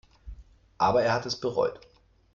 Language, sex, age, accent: German, male, 30-39, Deutschland Deutsch